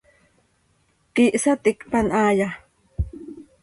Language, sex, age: Seri, female, 40-49